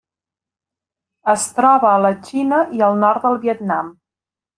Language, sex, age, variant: Catalan, female, 30-39, Central